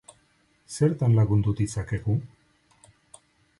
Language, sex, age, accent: Basque, male, 50-59, Mendebalekoa (Araba, Bizkaia, Gipuzkoako mendebaleko herri batzuk)